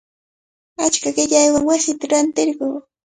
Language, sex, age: Cajatambo North Lima Quechua, female, 30-39